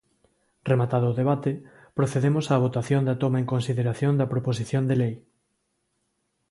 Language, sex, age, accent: Galician, male, 30-39, Normativo (estándar)